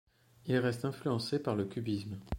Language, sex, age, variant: French, male, under 19, Français de métropole